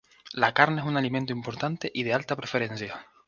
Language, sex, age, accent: Spanish, male, 19-29, España: Islas Canarias